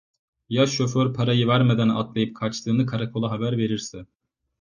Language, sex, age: Turkish, male, 19-29